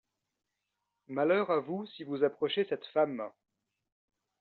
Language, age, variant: French, 40-49, Français de métropole